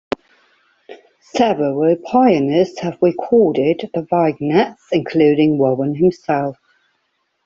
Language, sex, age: English, female, 40-49